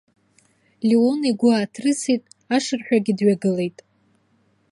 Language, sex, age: Abkhazian, female, 19-29